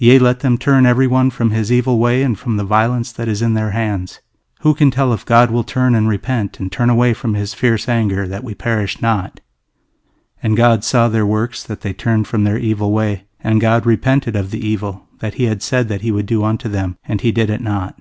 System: none